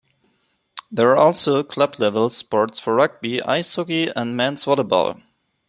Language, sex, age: English, male, 19-29